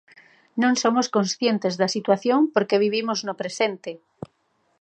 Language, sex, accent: Galician, female, Normativo (estándar)